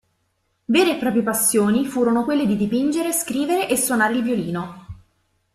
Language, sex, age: Italian, female, 30-39